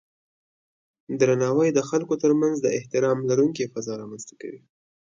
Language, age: Pashto, 19-29